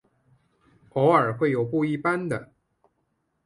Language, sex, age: Chinese, male, 19-29